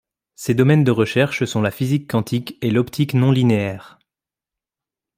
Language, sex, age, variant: French, male, 19-29, Français de métropole